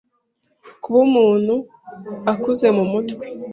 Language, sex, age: Kinyarwanda, female, 19-29